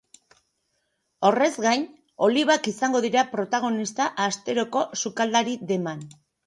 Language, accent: Basque, Erdialdekoa edo Nafarra (Gipuzkoa, Nafarroa)